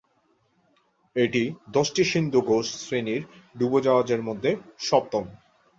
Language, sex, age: Bengali, male, 19-29